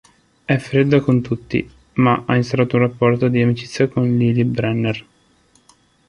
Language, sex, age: Italian, male, 19-29